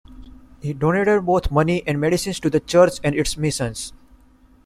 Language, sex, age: English, male, 19-29